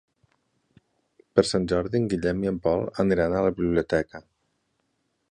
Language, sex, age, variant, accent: Catalan, male, 40-49, Nord-Occidental, Ebrenc